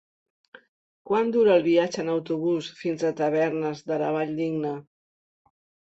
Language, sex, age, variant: Catalan, female, 50-59, Central